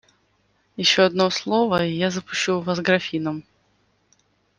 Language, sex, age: Russian, female, 19-29